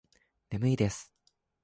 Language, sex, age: Japanese, male, under 19